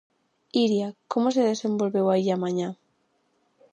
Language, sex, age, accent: Galician, female, under 19, Central (gheada)